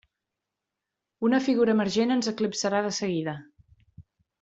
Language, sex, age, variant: Catalan, female, 40-49, Central